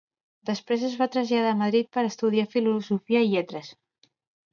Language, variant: Catalan, Central